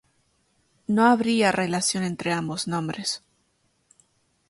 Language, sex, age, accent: Spanish, female, 19-29, Rioplatense: Argentina, Uruguay, este de Bolivia, Paraguay